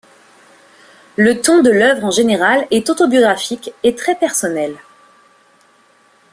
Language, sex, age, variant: French, female, 19-29, Français de métropole